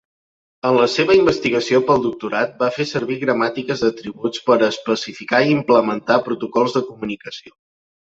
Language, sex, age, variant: Catalan, male, 19-29, Central